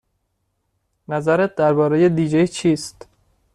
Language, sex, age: Persian, male, 19-29